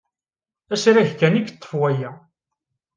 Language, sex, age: Kabyle, male, 19-29